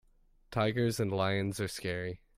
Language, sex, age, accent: English, male, under 19, United States English